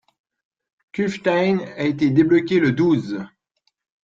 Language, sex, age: French, male, 40-49